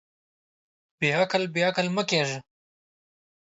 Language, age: Pashto, 19-29